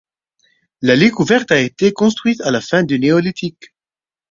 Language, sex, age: French, male, 19-29